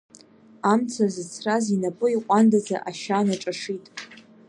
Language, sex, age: Abkhazian, female, under 19